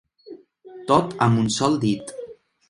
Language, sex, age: Catalan, male, 19-29